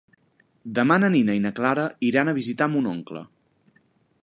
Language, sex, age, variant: Catalan, male, 19-29, Central